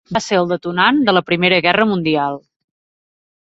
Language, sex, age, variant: Catalan, female, 30-39, Central